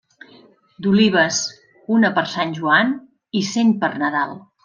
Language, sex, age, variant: Catalan, female, 50-59, Central